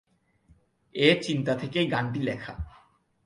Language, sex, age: Bengali, male, 19-29